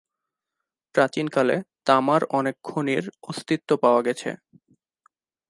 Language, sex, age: Bengali, male, 19-29